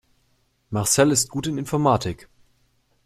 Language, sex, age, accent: German, male, 19-29, Deutschland Deutsch